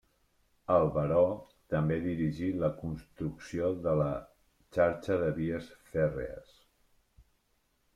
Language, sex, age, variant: Catalan, male, 40-49, Central